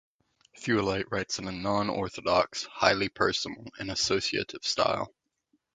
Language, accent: English, United States English